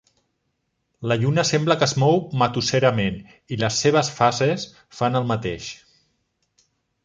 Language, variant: Catalan, Central